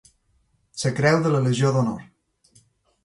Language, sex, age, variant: Catalan, female, 40-49, Balear